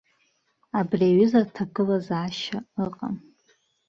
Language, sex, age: Abkhazian, female, 19-29